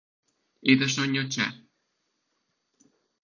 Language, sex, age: Hungarian, male, 19-29